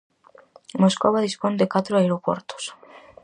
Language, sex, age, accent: Galician, female, under 19, Atlántico (seseo e gheada)